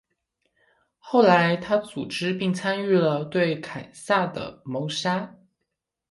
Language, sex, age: Chinese, male, 19-29